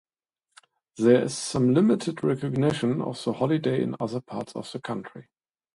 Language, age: English, 30-39